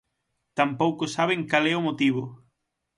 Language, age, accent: Galician, 19-29, Normativo (estándar)